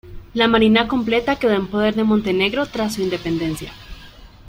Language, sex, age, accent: Spanish, female, 19-29, Andino-Pacífico: Colombia, Perú, Ecuador, oeste de Bolivia y Venezuela andina